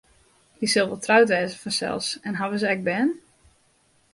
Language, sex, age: Western Frisian, female, 19-29